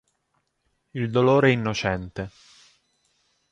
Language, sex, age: Italian, male, 30-39